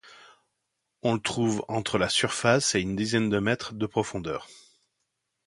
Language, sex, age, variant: French, male, 40-49, Français de métropole